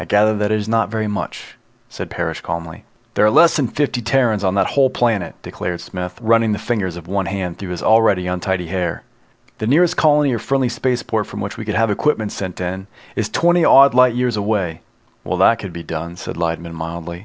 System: none